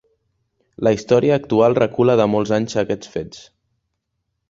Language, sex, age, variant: Catalan, male, 19-29, Central